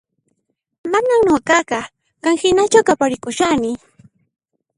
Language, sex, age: Puno Quechua, female, 19-29